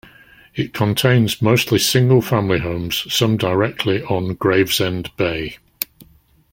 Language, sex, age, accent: English, male, 60-69, England English